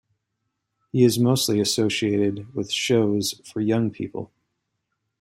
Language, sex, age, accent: English, male, 40-49, United States English